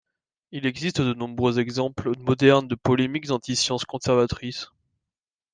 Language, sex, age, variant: French, male, 19-29, Français de métropole